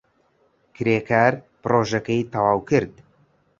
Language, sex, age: Central Kurdish, male, 19-29